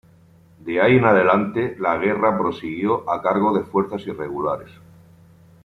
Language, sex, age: Spanish, male, 50-59